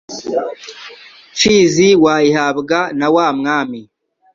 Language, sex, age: Kinyarwanda, male, 19-29